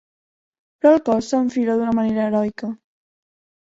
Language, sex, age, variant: Catalan, female, under 19, Central